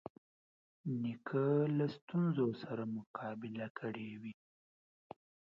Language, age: Pashto, 19-29